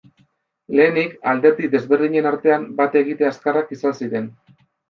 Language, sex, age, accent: Basque, male, 19-29, Mendebalekoa (Araba, Bizkaia, Gipuzkoako mendebaleko herri batzuk)